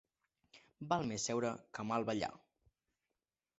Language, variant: Catalan, Central